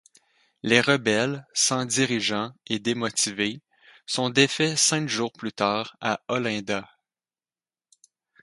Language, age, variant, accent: French, 19-29, Français d'Amérique du Nord, Français du Canada